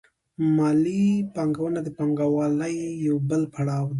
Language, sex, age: Pashto, female, 30-39